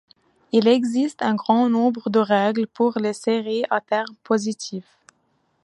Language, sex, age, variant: French, female, 19-29, Français de métropole